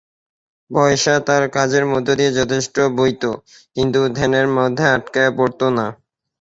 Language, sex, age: Bengali, male, 19-29